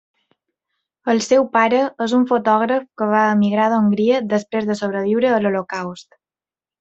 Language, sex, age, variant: Catalan, female, 19-29, Balear